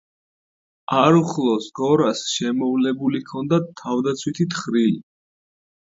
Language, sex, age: Georgian, male, 19-29